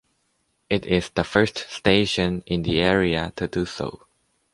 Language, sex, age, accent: English, male, under 19, United States English